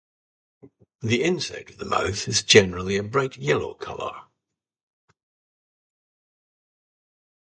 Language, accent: English, Scottish English